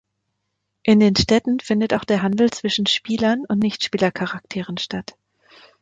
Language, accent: German, Deutschland Deutsch